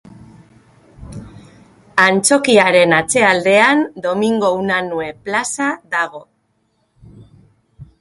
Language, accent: Basque, Mendebalekoa (Araba, Bizkaia, Gipuzkoako mendebaleko herri batzuk)